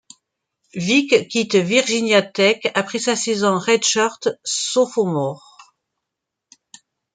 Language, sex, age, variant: French, female, 40-49, Français de métropole